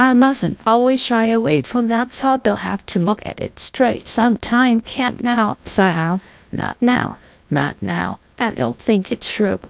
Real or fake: fake